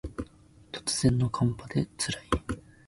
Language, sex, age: Japanese, male, 19-29